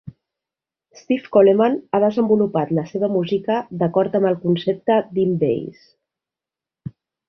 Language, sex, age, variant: Catalan, female, 40-49, Nord-Occidental